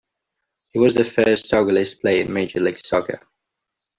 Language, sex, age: English, male, 19-29